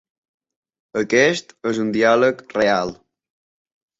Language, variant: Catalan, Balear